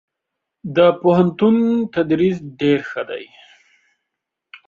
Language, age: Pashto, under 19